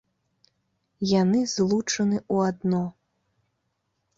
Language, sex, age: Belarusian, female, 30-39